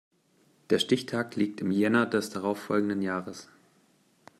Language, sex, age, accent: German, male, 19-29, Deutschland Deutsch